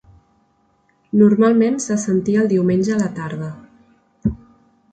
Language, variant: Catalan, Central